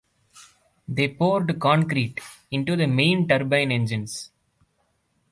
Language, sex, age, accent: English, male, 19-29, India and South Asia (India, Pakistan, Sri Lanka)